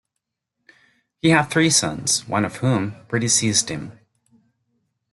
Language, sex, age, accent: English, male, 30-39, United States English